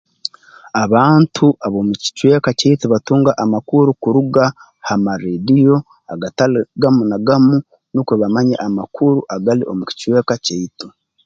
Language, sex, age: Tooro, male, 40-49